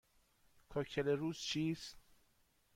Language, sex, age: Persian, male, 40-49